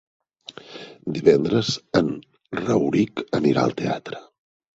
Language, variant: Catalan, Central